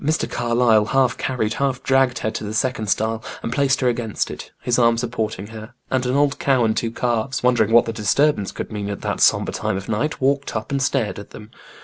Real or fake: real